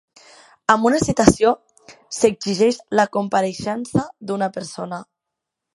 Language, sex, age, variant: Catalan, female, 19-29, Central